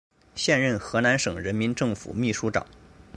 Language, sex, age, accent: Chinese, male, 30-39, 出生地：河南省